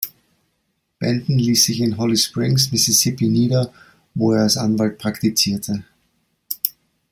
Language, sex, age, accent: German, male, 40-49, Österreichisches Deutsch